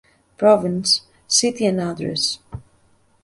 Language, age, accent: English, 30-39, United States English